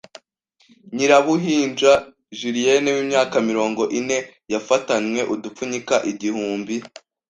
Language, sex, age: Kinyarwanda, male, 19-29